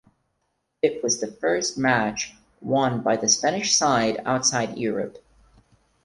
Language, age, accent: English, under 19, United States English